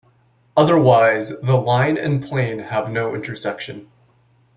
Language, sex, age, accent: English, male, 19-29, United States English